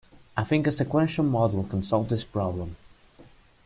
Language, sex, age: English, male, under 19